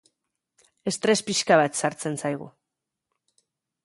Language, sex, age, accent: Basque, female, 30-39, Erdialdekoa edo Nafarra (Gipuzkoa, Nafarroa)